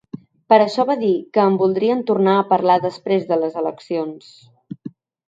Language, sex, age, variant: Catalan, female, 30-39, Central